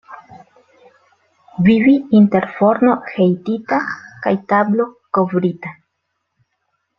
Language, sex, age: Esperanto, female, 40-49